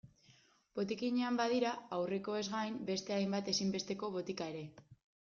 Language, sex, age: Basque, female, 19-29